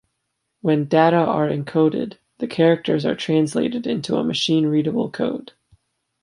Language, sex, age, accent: English, male, 19-29, United States English